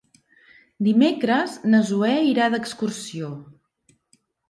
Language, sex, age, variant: Catalan, female, 50-59, Central